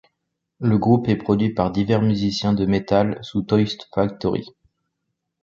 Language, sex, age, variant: French, male, 19-29, Français de métropole